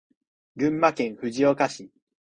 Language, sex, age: Japanese, male, 19-29